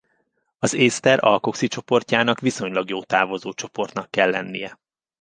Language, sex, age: Hungarian, male, 30-39